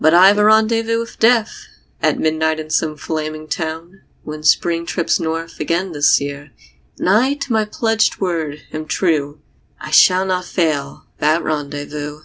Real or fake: real